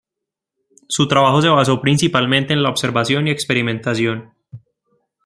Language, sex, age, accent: Spanish, male, 19-29, Andino-Pacífico: Colombia, Perú, Ecuador, oeste de Bolivia y Venezuela andina